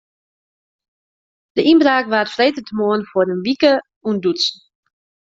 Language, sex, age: Western Frisian, female, 19-29